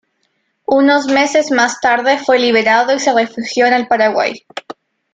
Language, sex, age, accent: Spanish, female, 19-29, Chileno: Chile, Cuyo